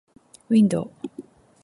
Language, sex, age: Japanese, female, 40-49